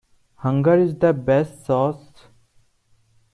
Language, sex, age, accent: English, male, 19-29, India and South Asia (India, Pakistan, Sri Lanka)